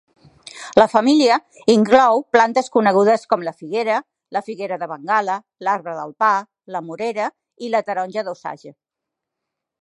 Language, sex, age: Catalan, female, 50-59